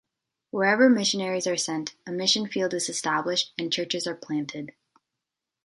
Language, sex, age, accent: English, female, 19-29, Canadian English